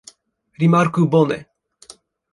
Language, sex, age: Esperanto, male, 30-39